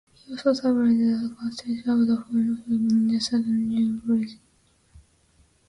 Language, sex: English, female